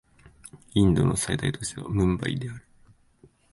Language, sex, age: Japanese, male, 19-29